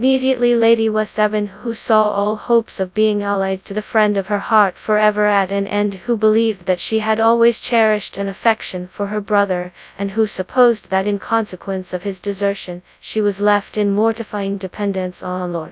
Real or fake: fake